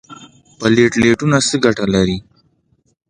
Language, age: Pashto, 19-29